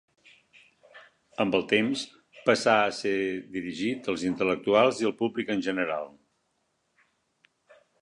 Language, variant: Catalan, Central